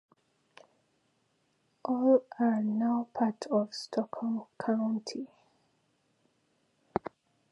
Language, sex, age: English, female, 19-29